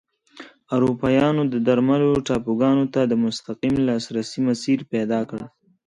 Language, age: Pashto, 19-29